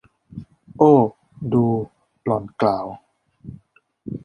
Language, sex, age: Thai, male, 30-39